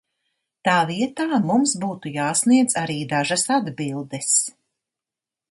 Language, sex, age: Latvian, female, 60-69